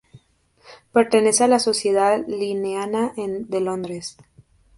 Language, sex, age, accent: Spanish, female, 19-29, México